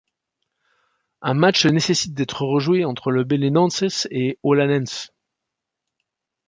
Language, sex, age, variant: French, male, 60-69, Français de métropole